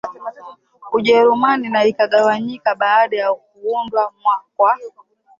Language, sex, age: Swahili, female, 19-29